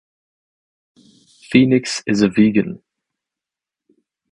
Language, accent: English, United States English